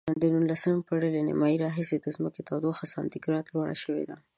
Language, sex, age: Pashto, female, 19-29